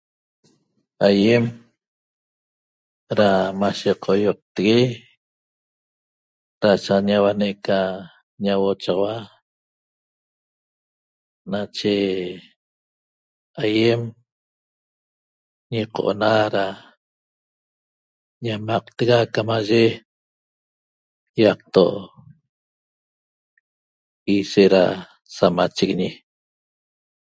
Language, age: Toba, 60-69